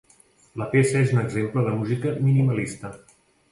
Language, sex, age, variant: Catalan, male, 40-49, Nord-Occidental